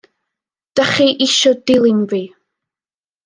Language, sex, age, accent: Welsh, female, under 19, Y Deyrnas Unedig Cymraeg